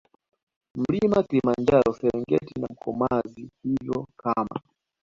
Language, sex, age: Swahili, male, 19-29